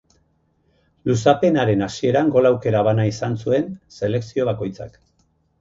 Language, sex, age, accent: Basque, male, 50-59, Erdialdekoa edo Nafarra (Gipuzkoa, Nafarroa)